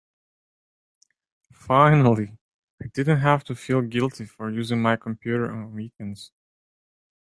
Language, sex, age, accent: English, male, 19-29, United States English